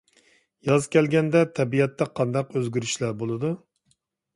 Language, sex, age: Uyghur, male, 40-49